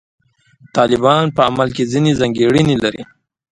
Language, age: Pashto, 19-29